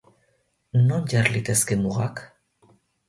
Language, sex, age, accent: Basque, male, 19-29, Mendebalekoa (Araba, Bizkaia, Gipuzkoako mendebaleko herri batzuk)